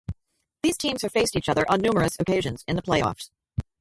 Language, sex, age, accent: English, female, 50-59, United States English